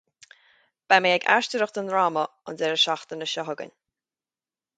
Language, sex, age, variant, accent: Irish, female, 30-39, Gaeilge Chonnacht, Cainteoir dúchais, Gaeltacht